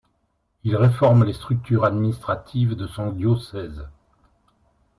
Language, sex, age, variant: French, male, 60-69, Français de métropole